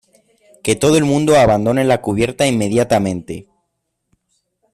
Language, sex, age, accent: Spanish, male, under 19, España: Centro-Sur peninsular (Madrid, Toledo, Castilla-La Mancha)